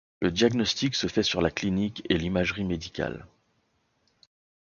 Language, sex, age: French, male, 40-49